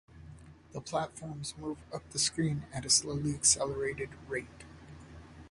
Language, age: English, 40-49